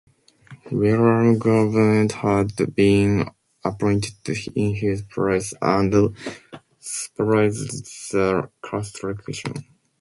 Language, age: English, 19-29